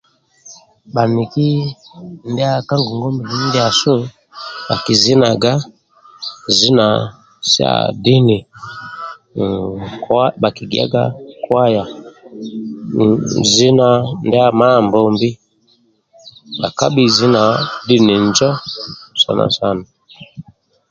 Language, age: Amba (Uganda), 30-39